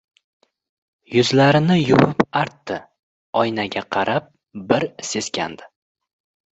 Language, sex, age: Uzbek, male, 19-29